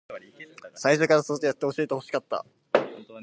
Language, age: English, 19-29